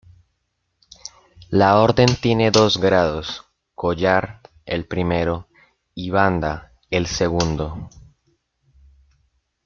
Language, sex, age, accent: Spanish, male, 19-29, Andino-Pacífico: Colombia, Perú, Ecuador, oeste de Bolivia y Venezuela andina